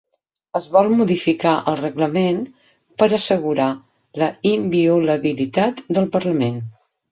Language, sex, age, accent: Catalan, female, 50-59, balear; central